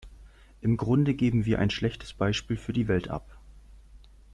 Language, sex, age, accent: German, male, 19-29, Deutschland Deutsch